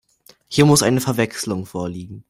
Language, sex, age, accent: German, male, under 19, Deutschland Deutsch